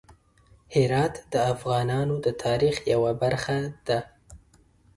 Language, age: Pashto, 19-29